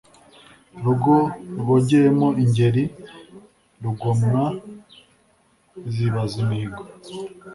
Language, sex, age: Kinyarwanda, male, 19-29